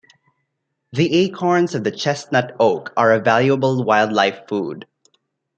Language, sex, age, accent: English, male, 19-29, Filipino